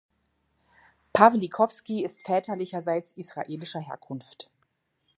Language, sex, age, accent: German, female, 40-49, Deutschland Deutsch